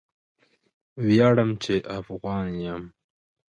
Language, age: Pashto, 19-29